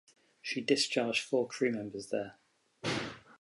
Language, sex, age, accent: English, male, 40-49, England English